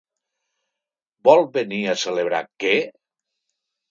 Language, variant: Catalan, Nord-Occidental